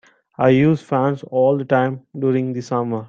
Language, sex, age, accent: English, male, 19-29, India and South Asia (India, Pakistan, Sri Lanka)